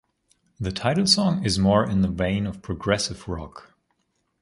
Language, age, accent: English, 19-29, United States English